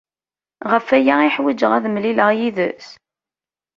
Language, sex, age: Kabyle, female, 30-39